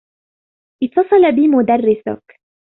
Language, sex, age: Arabic, female, 19-29